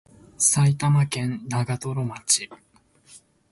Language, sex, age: Japanese, male, 19-29